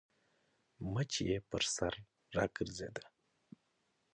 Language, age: Pashto, 19-29